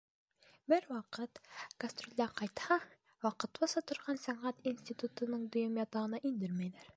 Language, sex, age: Bashkir, female, under 19